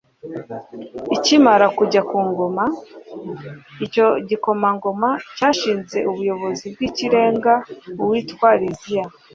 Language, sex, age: Kinyarwanda, male, 40-49